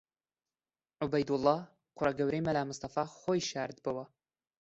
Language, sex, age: Central Kurdish, male, 19-29